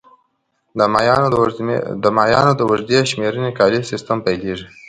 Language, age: Pashto, 19-29